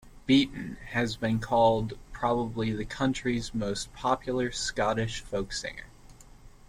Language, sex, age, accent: English, male, 19-29, United States English